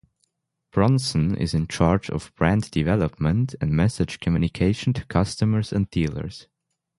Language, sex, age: English, male, under 19